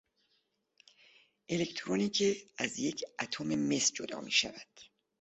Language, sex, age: Persian, female, 60-69